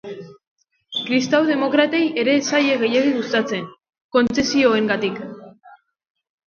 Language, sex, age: Basque, female, 30-39